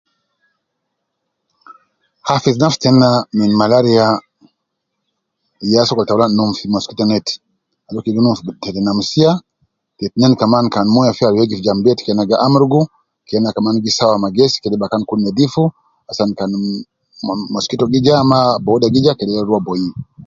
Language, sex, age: Nubi, male, 50-59